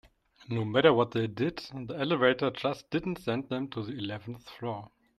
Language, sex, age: English, male, 30-39